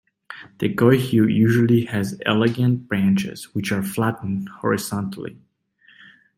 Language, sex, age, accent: English, male, 19-29, United States English